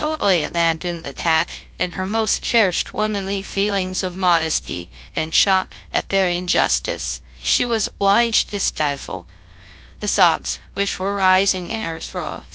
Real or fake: fake